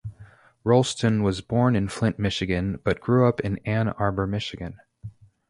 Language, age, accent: English, 30-39, United States English